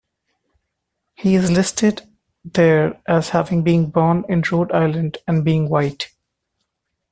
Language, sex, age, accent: English, male, 30-39, India and South Asia (India, Pakistan, Sri Lanka)